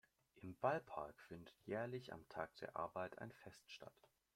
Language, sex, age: German, male, under 19